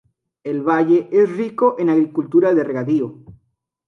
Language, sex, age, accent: Spanish, male, 19-29, México